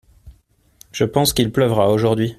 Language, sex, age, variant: French, male, 19-29, Français de métropole